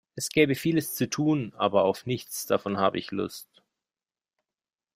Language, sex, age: German, male, 40-49